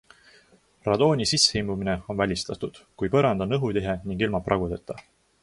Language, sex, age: Estonian, male, 19-29